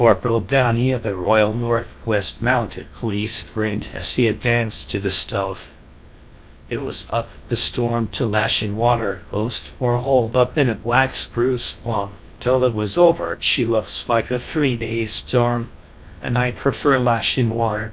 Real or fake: fake